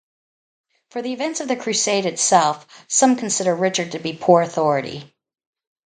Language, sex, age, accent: English, female, 60-69, United States English